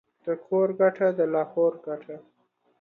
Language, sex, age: Pashto, male, 19-29